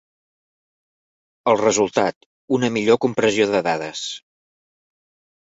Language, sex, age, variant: Catalan, male, 40-49, Central